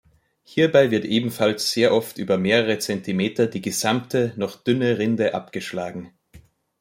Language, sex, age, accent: German, male, 30-39, Österreichisches Deutsch